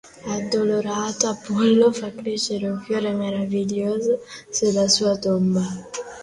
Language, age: Italian, 40-49